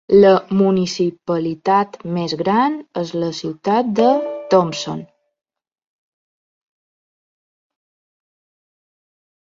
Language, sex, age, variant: Catalan, female, 30-39, Balear